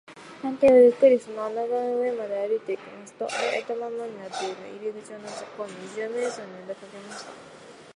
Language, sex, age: Japanese, female, 19-29